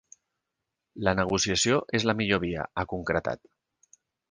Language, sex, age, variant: Catalan, male, 50-59, Central